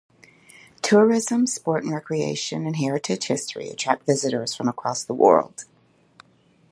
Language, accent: English, United States English